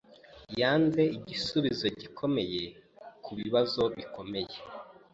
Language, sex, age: Kinyarwanda, male, 19-29